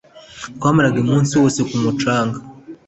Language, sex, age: Kinyarwanda, male, 19-29